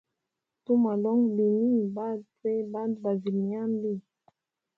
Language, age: Hemba, 30-39